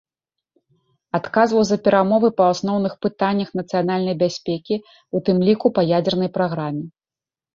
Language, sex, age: Belarusian, female, 30-39